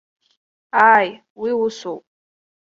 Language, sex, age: Abkhazian, male, under 19